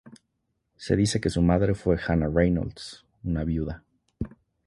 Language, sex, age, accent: Spanish, male, 30-39, México